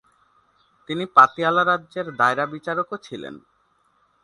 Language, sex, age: Bengali, male, 19-29